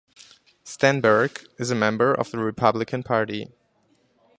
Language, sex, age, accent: English, male, 19-29, German English